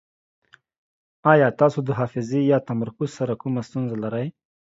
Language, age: Pashto, 19-29